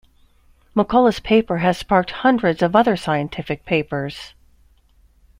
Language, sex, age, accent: English, female, 50-59, United States English